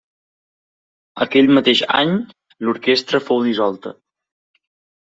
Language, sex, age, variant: Catalan, male, 19-29, Central